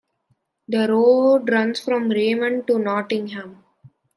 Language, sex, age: English, male, under 19